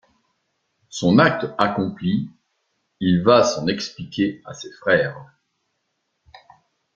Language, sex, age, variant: French, male, 50-59, Français de métropole